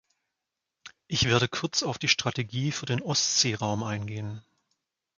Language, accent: German, Deutschland Deutsch